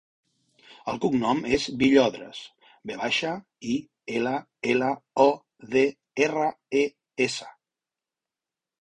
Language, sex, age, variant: Catalan, male, 40-49, Central